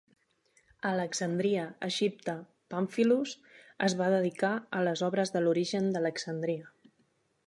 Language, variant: Catalan, Nord-Occidental